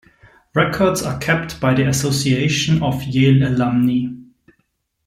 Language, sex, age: English, male, 30-39